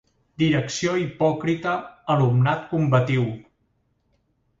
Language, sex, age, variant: Catalan, male, 40-49, Central